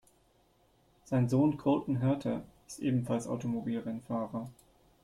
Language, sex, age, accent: German, male, 19-29, Deutschland Deutsch